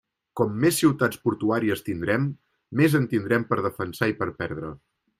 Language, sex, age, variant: Catalan, male, 30-39, Central